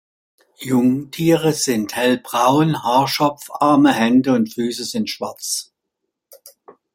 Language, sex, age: German, male, 50-59